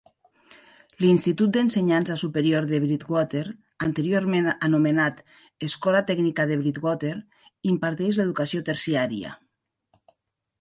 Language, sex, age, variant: Catalan, female, 50-59, Nord-Occidental